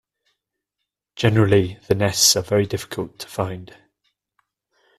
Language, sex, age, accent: English, male, 50-59, England English